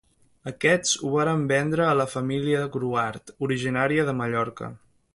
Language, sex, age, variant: Catalan, male, 19-29, Central